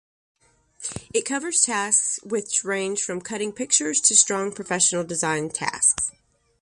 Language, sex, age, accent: English, female, 40-49, United States English